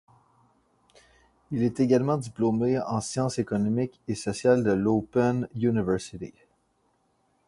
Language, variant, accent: French, Français d'Amérique du Nord, Français du Canada